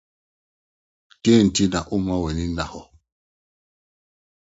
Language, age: Akan, 60-69